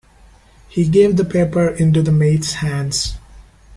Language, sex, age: English, male, 19-29